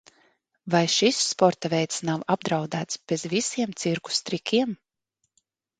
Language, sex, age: Latvian, female, 30-39